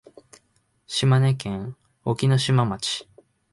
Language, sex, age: Japanese, male, 19-29